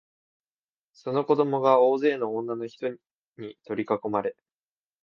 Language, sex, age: Japanese, male, under 19